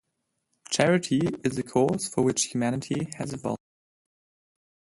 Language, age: English, under 19